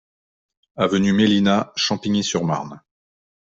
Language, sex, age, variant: French, male, 40-49, Français de métropole